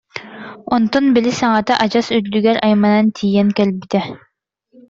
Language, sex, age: Yakut, female, under 19